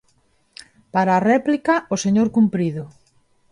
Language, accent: Galician, Neofalante